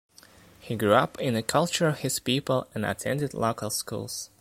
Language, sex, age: English, male, 19-29